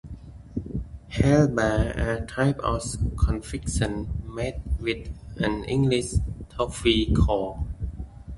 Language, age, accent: English, 30-39, United States English